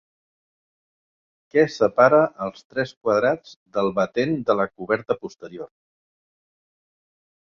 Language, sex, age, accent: Catalan, male, 50-59, Neutre